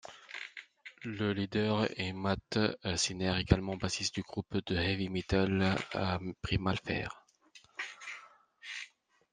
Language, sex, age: French, male, 30-39